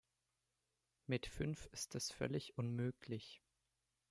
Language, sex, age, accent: German, male, under 19, Deutschland Deutsch